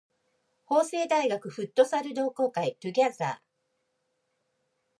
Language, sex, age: Japanese, female, 50-59